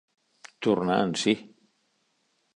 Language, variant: Catalan, Central